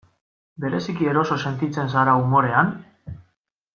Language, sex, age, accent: Basque, male, 19-29, Mendebalekoa (Araba, Bizkaia, Gipuzkoako mendebaleko herri batzuk)